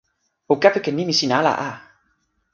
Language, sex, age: Toki Pona, male, 19-29